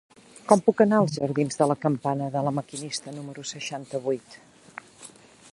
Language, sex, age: Catalan, female, 50-59